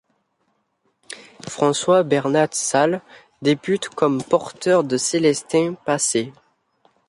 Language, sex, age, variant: French, male, under 19, Français de métropole